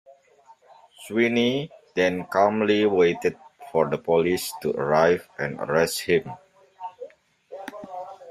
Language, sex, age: English, male, 40-49